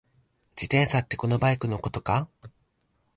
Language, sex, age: Japanese, male, 19-29